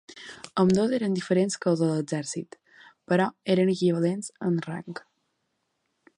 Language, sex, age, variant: Catalan, female, 19-29, Balear